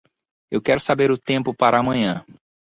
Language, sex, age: Portuguese, male, 19-29